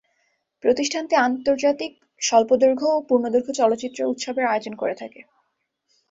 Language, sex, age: Bengali, female, 19-29